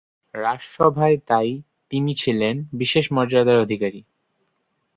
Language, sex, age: Bengali, male, 19-29